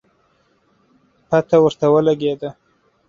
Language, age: Pashto, 19-29